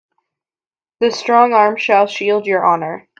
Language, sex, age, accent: English, female, under 19, United States English